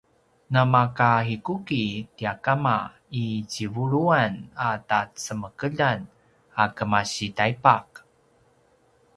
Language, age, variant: Paiwan, 30-39, pinayuanan a kinaikacedasan (東排灣語)